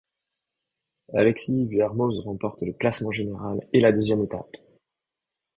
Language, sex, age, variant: French, male, 30-39, Français de métropole